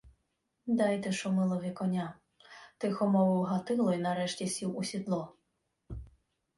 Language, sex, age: Ukrainian, female, 30-39